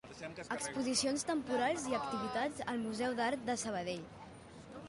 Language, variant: Catalan, Central